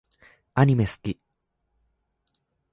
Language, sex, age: Japanese, male, under 19